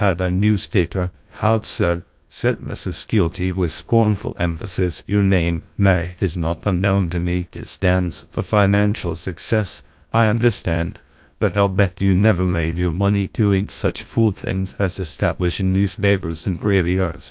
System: TTS, GlowTTS